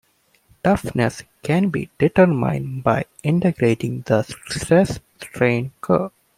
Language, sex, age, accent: English, male, 19-29, United States English